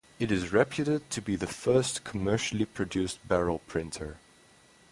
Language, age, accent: English, 19-29, United States English; England English